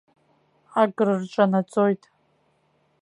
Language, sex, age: Abkhazian, female, 19-29